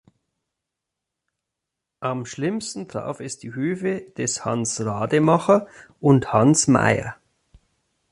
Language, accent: German, Deutschland Deutsch